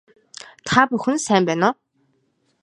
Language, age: Mongolian, 19-29